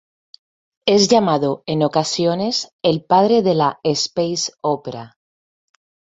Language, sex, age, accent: Spanish, female, 30-39, España: Centro-Sur peninsular (Madrid, Toledo, Castilla-La Mancha)